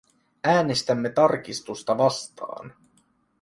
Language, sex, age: Finnish, male, 19-29